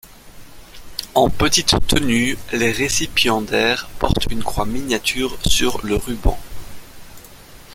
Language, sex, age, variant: French, male, 30-39, Français de métropole